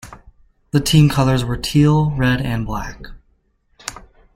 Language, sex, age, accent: English, male, 19-29, United States English